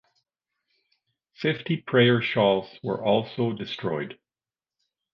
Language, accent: English, Irish English